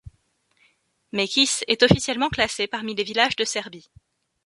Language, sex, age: French, female, 19-29